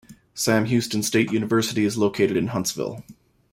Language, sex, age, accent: English, male, 30-39, United States English